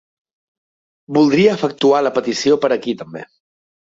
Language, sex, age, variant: Catalan, male, 30-39, Central